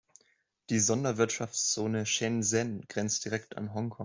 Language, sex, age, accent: German, male, 19-29, Deutschland Deutsch